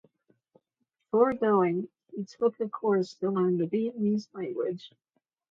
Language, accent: English, United States English